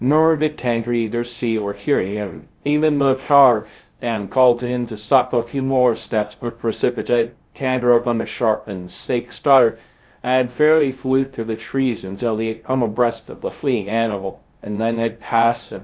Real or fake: fake